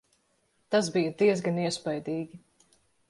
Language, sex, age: Latvian, female, 19-29